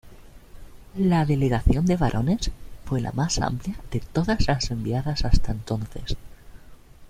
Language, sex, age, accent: Spanish, male, 19-29, España: Sur peninsular (Andalucia, Extremadura, Murcia)